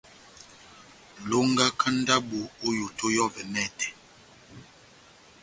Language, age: Batanga, 40-49